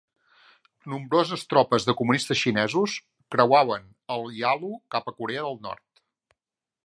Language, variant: Catalan, Central